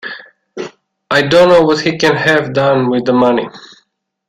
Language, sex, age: English, male, 30-39